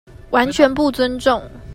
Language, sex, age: Chinese, female, 19-29